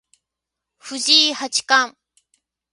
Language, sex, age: Japanese, female, 60-69